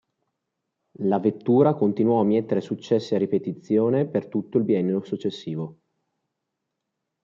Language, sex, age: Italian, male, 30-39